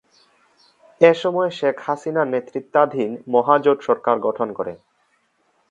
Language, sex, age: Bengali, male, under 19